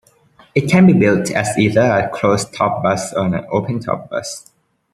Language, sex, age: English, male, 19-29